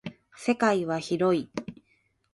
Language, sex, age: Japanese, female, 19-29